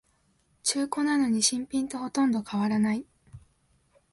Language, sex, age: Japanese, female, 19-29